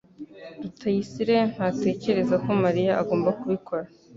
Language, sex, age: Kinyarwanda, female, under 19